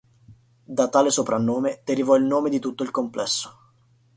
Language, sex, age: Italian, male, 19-29